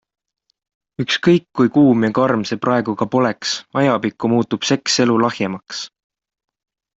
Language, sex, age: Estonian, male, 19-29